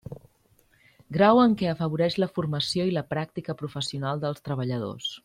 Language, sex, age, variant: Catalan, female, 30-39, Central